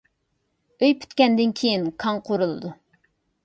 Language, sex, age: Uyghur, female, 30-39